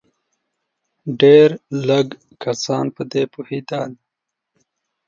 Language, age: Pashto, 19-29